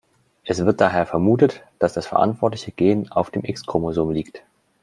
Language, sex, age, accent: German, male, 30-39, Deutschland Deutsch